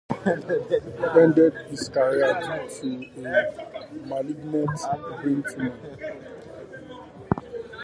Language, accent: English, England English